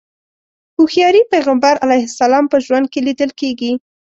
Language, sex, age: Pashto, female, 19-29